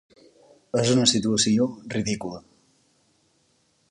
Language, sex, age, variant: Catalan, male, 19-29, Balear